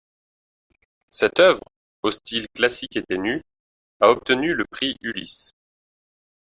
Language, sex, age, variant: French, male, 30-39, Français de métropole